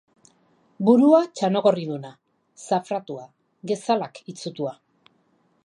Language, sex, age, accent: Basque, female, 50-59, Mendebalekoa (Araba, Bizkaia, Gipuzkoako mendebaleko herri batzuk)